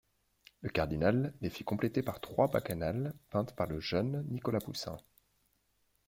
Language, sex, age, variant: French, male, 30-39, Français de métropole